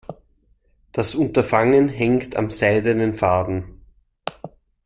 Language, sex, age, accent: German, male, 30-39, Österreichisches Deutsch